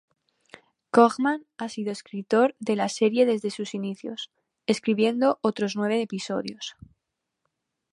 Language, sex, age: Spanish, female, under 19